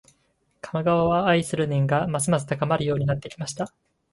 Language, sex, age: Japanese, male, 19-29